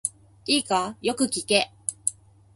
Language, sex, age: Japanese, female, 30-39